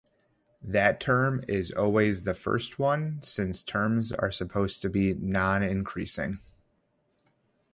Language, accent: English, United States English